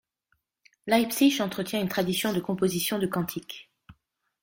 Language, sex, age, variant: French, female, 50-59, Français de métropole